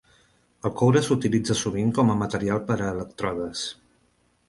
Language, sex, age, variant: Catalan, male, 50-59, Central